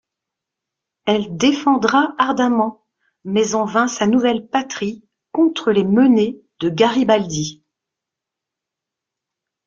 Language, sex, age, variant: French, female, 50-59, Français de métropole